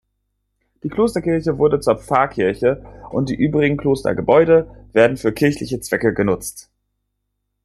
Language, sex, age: German, male, 19-29